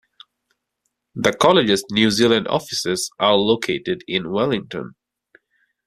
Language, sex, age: English, male, 19-29